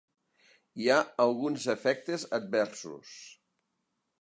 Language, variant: Catalan, Central